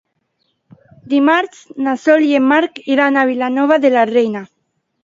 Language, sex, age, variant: Catalan, female, under 19, Alacantí